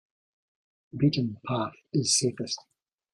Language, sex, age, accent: English, male, 50-59, Scottish English